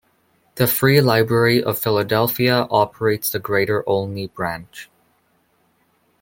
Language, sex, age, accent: English, male, under 19, Canadian English